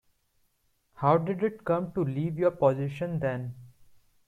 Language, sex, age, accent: English, male, 19-29, India and South Asia (India, Pakistan, Sri Lanka)